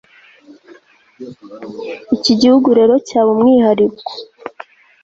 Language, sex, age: Kinyarwanda, female, 19-29